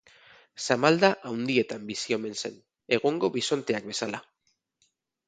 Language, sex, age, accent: Basque, male, 40-49, Mendebalekoa (Araba, Bizkaia, Gipuzkoako mendebaleko herri batzuk)